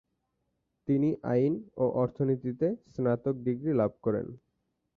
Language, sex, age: Bengali, male, 19-29